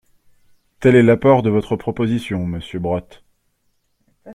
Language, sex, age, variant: French, male, 30-39, Français de métropole